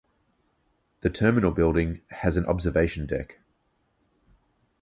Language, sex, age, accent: English, male, 30-39, Australian English